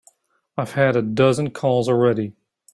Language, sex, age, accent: English, male, 19-29, United States English